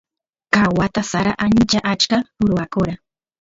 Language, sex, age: Santiago del Estero Quichua, female, 30-39